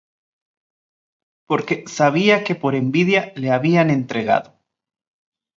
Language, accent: Spanish, México